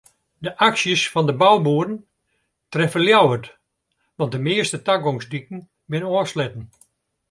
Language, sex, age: Western Frisian, male, 70-79